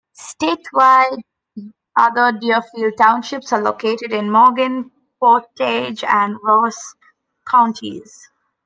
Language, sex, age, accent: English, female, 19-29, India and South Asia (India, Pakistan, Sri Lanka)